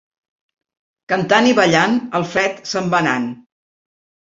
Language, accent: Catalan, Barceloní